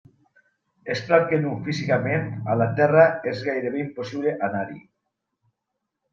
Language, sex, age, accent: Catalan, male, 40-49, valencià